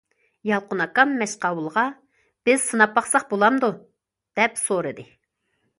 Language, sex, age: Uyghur, female, 40-49